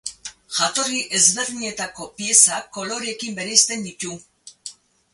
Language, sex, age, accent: Basque, female, 60-69, Erdialdekoa edo Nafarra (Gipuzkoa, Nafarroa)